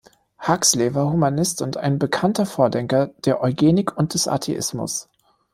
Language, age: German, 30-39